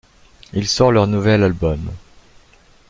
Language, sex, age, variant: French, male, 50-59, Français de métropole